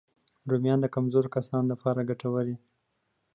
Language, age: Pashto, 19-29